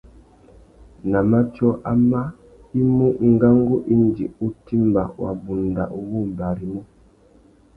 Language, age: Tuki, 40-49